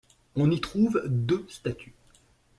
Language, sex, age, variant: French, male, 40-49, Français de métropole